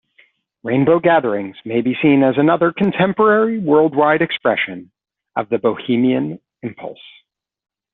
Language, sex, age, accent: English, male, 40-49, Canadian English